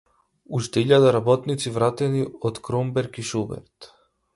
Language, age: Macedonian, 19-29